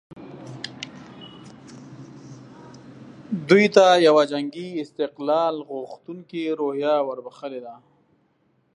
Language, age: Pashto, 30-39